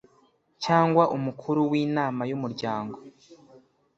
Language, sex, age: Kinyarwanda, male, under 19